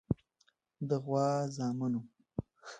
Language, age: Pashto, 19-29